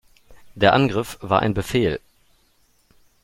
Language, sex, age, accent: German, male, 30-39, Deutschland Deutsch